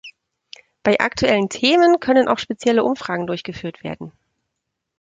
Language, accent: German, Deutschland Deutsch